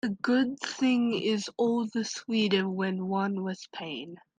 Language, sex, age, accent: English, male, under 19, United States English